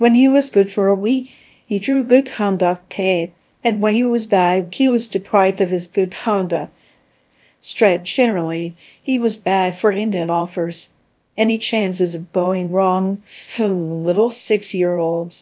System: TTS, VITS